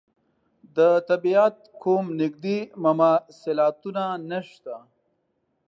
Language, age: Pashto, 30-39